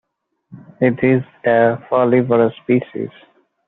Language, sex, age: English, male, 30-39